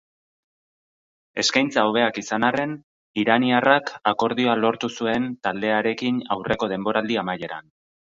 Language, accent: Basque, Erdialdekoa edo Nafarra (Gipuzkoa, Nafarroa)